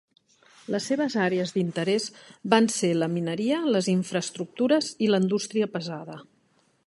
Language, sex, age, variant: Catalan, female, 50-59, Central